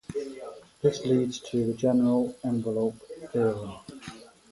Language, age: English, 30-39